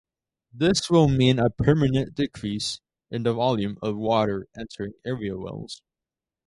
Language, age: English, under 19